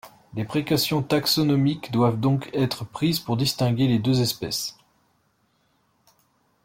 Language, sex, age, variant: French, male, 30-39, Français de métropole